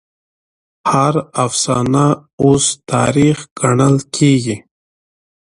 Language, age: Pashto, 30-39